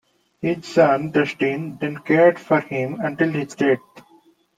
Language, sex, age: English, male, 19-29